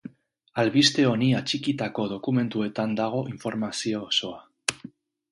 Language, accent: Basque, Mendebalekoa (Araba, Bizkaia, Gipuzkoako mendebaleko herri batzuk)